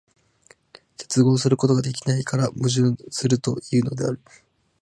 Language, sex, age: Japanese, male, 19-29